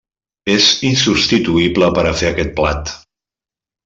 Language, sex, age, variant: Catalan, male, 50-59, Central